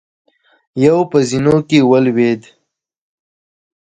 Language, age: Pashto, 19-29